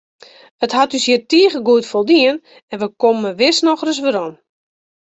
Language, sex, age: Western Frisian, female, 40-49